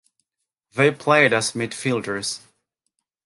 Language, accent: English, United States English